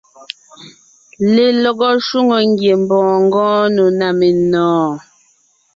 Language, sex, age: Ngiemboon, female, 30-39